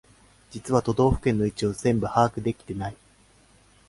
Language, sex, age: Japanese, male, 19-29